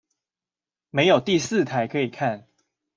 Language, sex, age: Chinese, male, 19-29